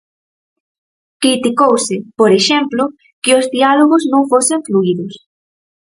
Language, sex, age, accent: Galician, female, under 19, Normativo (estándar)